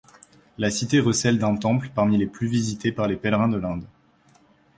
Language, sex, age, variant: French, male, 19-29, Français de métropole